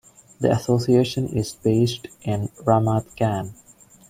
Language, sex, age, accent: English, male, 19-29, India and South Asia (India, Pakistan, Sri Lanka)